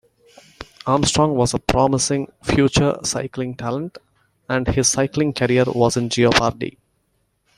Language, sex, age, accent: English, male, 40-49, India and South Asia (India, Pakistan, Sri Lanka)